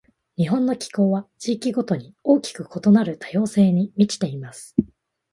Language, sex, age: Japanese, female, 19-29